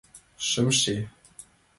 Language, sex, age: Mari, male, under 19